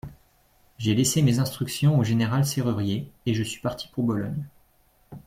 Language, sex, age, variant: French, male, 30-39, Français de métropole